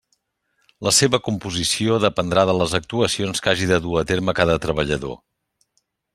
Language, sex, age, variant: Catalan, male, 60-69, Central